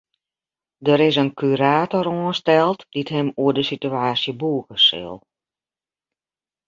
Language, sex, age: Western Frisian, female, 50-59